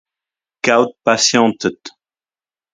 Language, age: Breton, 60-69